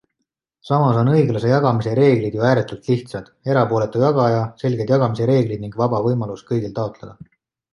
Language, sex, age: Estonian, male, 19-29